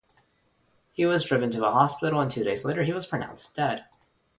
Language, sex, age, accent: English, male, under 19, United States English